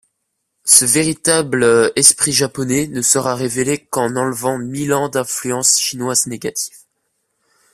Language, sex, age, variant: French, male, under 19, Français de métropole